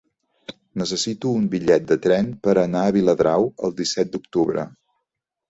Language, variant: Catalan, Central